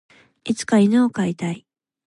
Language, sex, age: Japanese, female, 19-29